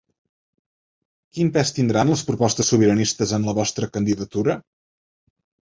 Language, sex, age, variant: Catalan, male, 19-29, Central